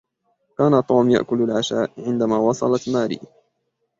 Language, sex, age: Arabic, male, 19-29